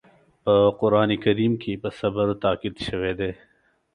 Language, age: Pashto, 19-29